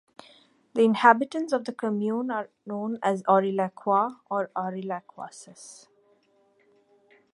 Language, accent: English, India and South Asia (India, Pakistan, Sri Lanka)